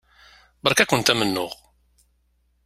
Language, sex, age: Kabyle, male, 40-49